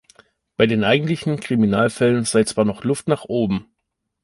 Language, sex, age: German, male, 30-39